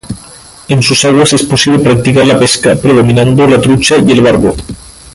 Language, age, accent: Spanish, 19-29, España: Islas Canarias